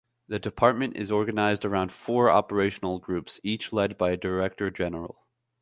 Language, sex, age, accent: English, male, 19-29, United States English